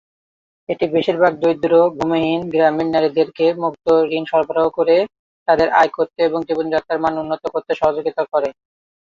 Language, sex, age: Bengali, male, 19-29